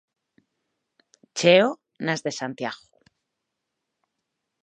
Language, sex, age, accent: Galician, female, 40-49, Atlántico (seseo e gheada)